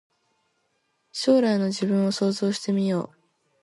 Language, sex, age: Japanese, female, 19-29